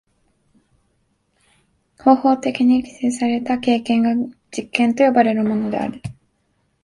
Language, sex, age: Japanese, female, 19-29